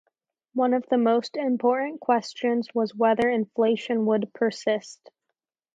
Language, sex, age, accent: English, female, under 19, United States English